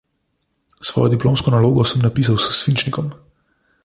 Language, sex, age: Slovenian, male, 30-39